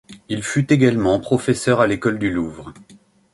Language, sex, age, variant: French, male, 40-49, Français de métropole